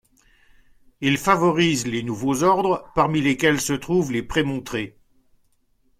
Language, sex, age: French, male, 60-69